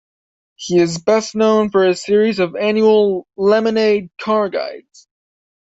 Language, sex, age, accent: English, male, 19-29, United States English